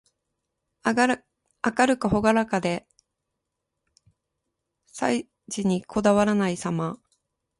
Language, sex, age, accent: Japanese, female, 50-59, 標準語